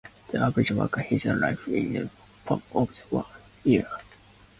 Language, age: English, 19-29